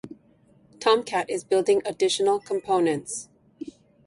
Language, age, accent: English, 40-49, United States English